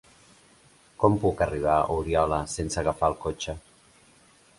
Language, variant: Catalan, Central